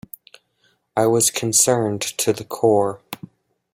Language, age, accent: English, under 19, United States English